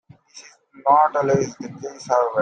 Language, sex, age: English, male, 19-29